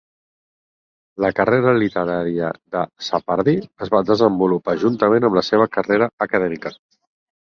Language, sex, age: Catalan, male, 40-49